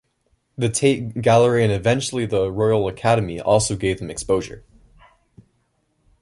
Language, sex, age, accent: English, male, under 19, United States English